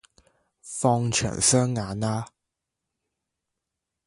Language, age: Cantonese, 19-29